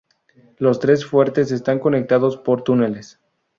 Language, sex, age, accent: Spanish, male, 19-29, México